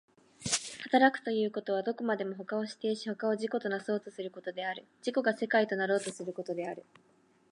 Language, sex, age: Japanese, female, 19-29